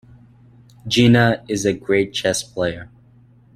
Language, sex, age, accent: English, male, 19-29, United States English